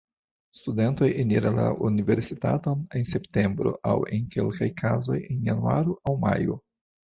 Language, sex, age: Esperanto, male, 50-59